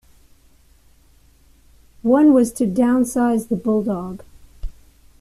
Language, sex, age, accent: English, female, 50-59, Canadian English